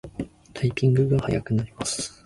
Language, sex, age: Japanese, male, 19-29